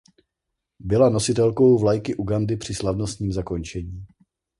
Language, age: Czech, 30-39